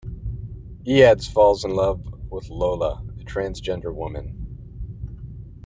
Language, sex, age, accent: English, male, 30-39, United States English